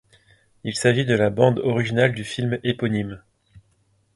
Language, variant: French, Français de métropole